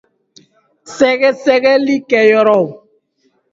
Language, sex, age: Dyula, male, 19-29